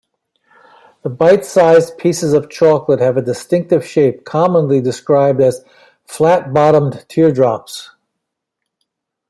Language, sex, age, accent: English, male, 70-79, United States English